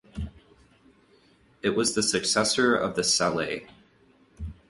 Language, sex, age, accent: English, male, 19-29, United States English